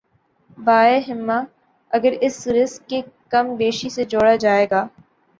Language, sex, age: Urdu, female, 19-29